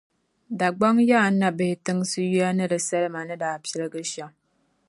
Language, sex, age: Dagbani, female, 19-29